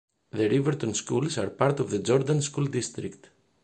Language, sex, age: English, male, 40-49